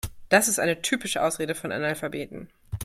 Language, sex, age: German, female, 30-39